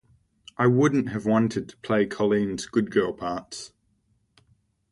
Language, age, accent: English, 19-29, Australian English